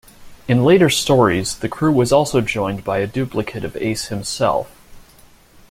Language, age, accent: English, 19-29, United States English